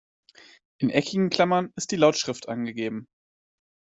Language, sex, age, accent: German, male, 19-29, Deutschland Deutsch